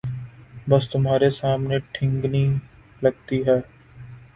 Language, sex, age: Urdu, male, 19-29